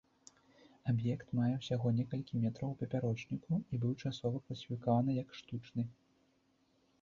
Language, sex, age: Belarusian, male, 19-29